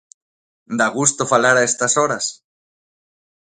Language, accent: Galician, Normativo (estándar)